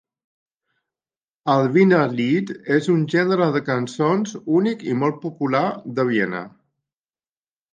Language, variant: Catalan, Central